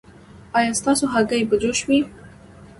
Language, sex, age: Pashto, female, 19-29